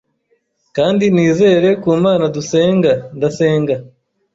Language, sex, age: Kinyarwanda, male, 19-29